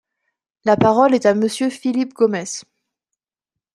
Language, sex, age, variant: French, female, 30-39, Français de métropole